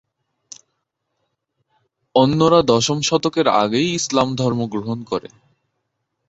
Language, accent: Bengali, শুদ্ধ বাংলা